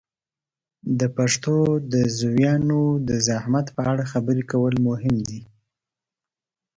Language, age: Pashto, 30-39